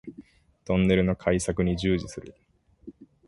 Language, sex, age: Japanese, male, 19-29